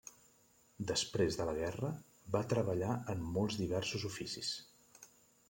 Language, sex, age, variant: Catalan, male, 50-59, Central